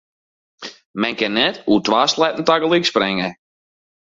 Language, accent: Western Frisian, Wâldfrysk